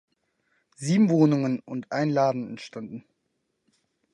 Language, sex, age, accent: German, male, 19-29, Deutschland Deutsch